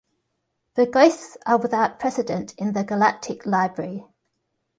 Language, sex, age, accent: English, female, 30-39, Australian English